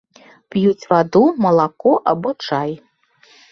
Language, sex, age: Belarusian, female, 50-59